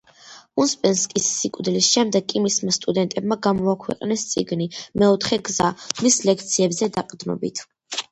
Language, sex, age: Georgian, female, under 19